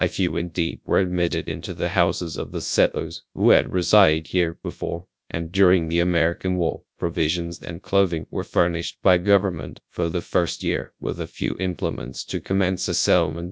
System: TTS, GradTTS